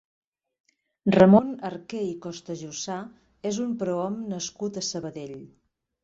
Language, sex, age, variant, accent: Catalan, female, 50-59, Central, central